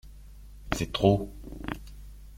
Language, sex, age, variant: French, male, 30-39, Français de métropole